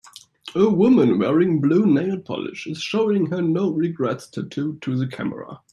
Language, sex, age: English, male, 19-29